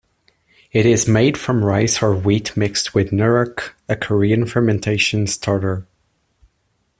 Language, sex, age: English, male, 19-29